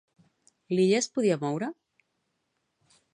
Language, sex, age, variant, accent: Catalan, female, 40-49, Central, central